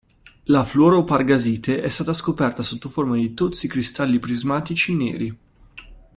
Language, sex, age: Italian, male, 19-29